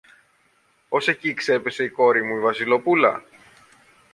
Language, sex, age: Greek, male, 40-49